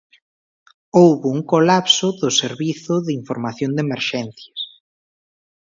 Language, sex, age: Galician, male, 19-29